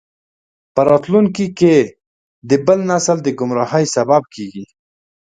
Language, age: Pashto, 19-29